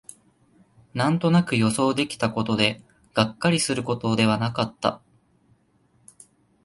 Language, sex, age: Japanese, male, 19-29